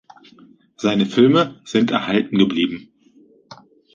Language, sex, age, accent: German, male, 30-39, Deutschland Deutsch